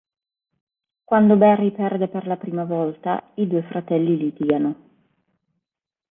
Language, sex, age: Italian, female, 30-39